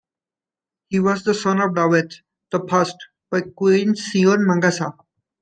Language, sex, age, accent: English, male, 19-29, India and South Asia (India, Pakistan, Sri Lanka)